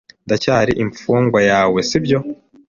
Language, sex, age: Kinyarwanda, male, 19-29